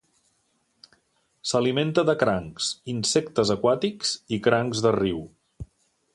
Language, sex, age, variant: Catalan, male, 50-59, Central